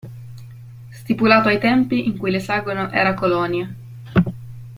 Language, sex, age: Italian, female, 19-29